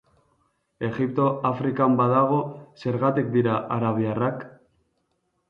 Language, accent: Basque, Mendebalekoa (Araba, Bizkaia, Gipuzkoako mendebaleko herri batzuk)